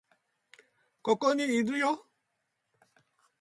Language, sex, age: Japanese, male, 60-69